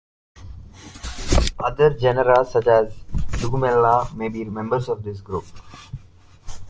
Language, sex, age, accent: English, male, 19-29, India and South Asia (India, Pakistan, Sri Lanka)